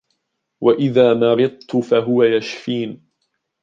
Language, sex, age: Arabic, male, 19-29